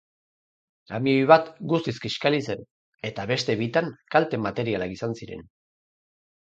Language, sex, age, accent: Basque, male, 40-49, Mendebalekoa (Araba, Bizkaia, Gipuzkoako mendebaleko herri batzuk)